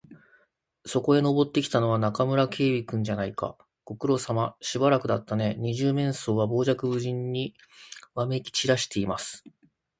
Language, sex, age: Japanese, male, 30-39